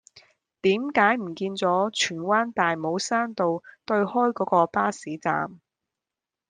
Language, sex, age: Cantonese, female, 19-29